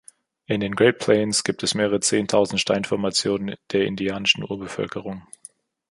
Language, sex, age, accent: German, male, 19-29, Deutschland Deutsch